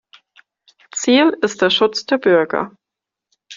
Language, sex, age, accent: German, female, 19-29, Deutschland Deutsch